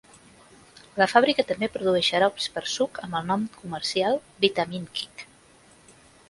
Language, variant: Catalan, Central